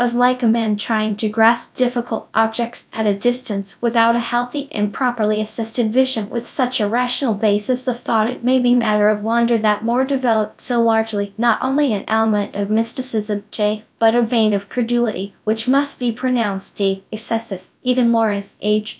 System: TTS, GradTTS